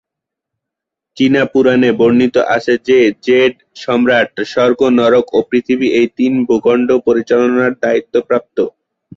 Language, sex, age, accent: Bengali, male, 19-29, Native